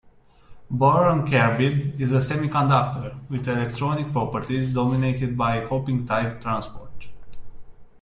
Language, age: English, 19-29